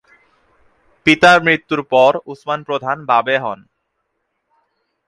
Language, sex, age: Bengali, male, 19-29